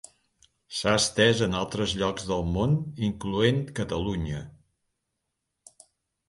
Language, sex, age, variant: Catalan, male, 60-69, Central